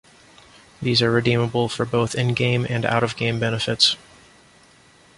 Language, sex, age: English, male, 19-29